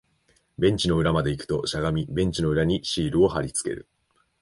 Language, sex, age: Japanese, male, 19-29